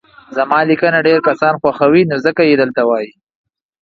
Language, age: Pashto, 19-29